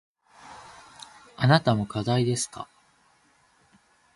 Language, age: Japanese, 19-29